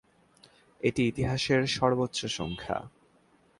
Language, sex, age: Bengali, male, 19-29